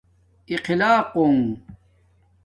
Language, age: Domaaki, 40-49